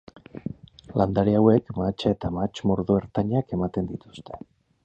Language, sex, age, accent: Basque, male, 50-59, Erdialdekoa edo Nafarra (Gipuzkoa, Nafarroa)